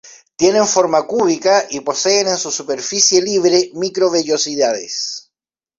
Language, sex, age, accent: Spanish, male, 50-59, Chileno: Chile, Cuyo